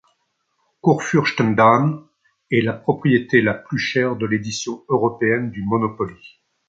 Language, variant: French, Français de métropole